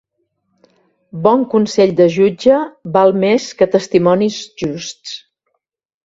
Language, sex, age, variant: Catalan, female, 60-69, Central